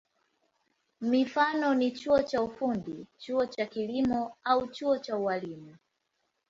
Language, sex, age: Swahili, female, 19-29